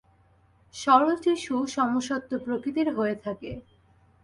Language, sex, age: Bengali, female, 19-29